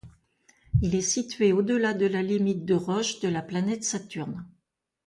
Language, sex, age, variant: French, female, 70-79, Français de métropole